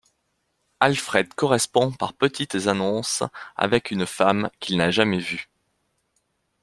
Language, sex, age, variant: French, male, 30-39, Français de métropole